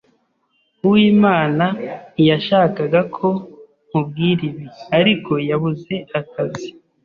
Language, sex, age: Kinyarwanda, male, 30-39